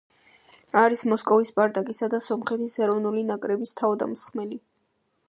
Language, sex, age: Georgian, female, under 19